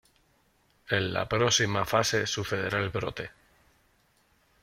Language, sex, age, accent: Spanish, male, 30-39, España: Norte peninsular (Asturias, Castilla y León, Cantabria, País Vasco, Navarra, Aragón, La Rioja, Guadalajara, Cuenca)